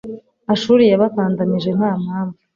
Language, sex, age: Kinyarwanda, female, 19-29